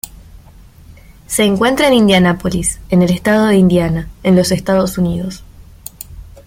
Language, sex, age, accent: Spanish, female, 19-29, Rioplatense: Argentina, Uruguay, este de Bolivia, Paraguay